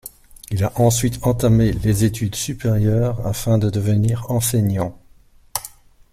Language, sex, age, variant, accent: French, male, 30-39, Français d'Europe, Français de Belgique